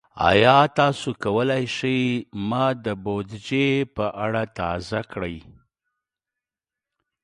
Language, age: Pashto, 40-49